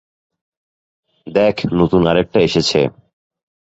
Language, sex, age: Bengali, male, 19-29